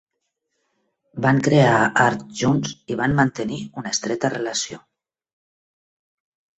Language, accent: Catalan, Lleidatà